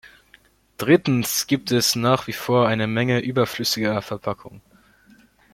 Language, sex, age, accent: German, male, under 19, Deutschland Deutsch